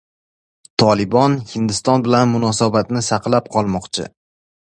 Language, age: Uzbek, 19-29